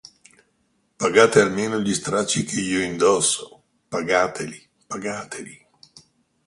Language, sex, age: Italian, male, 60-69